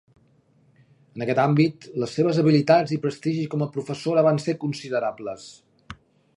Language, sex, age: Catalan, male, 50-59